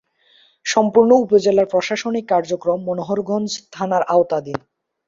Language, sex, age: Bengali, male, under 19